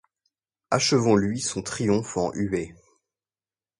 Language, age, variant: French, 19-29, Français de métropole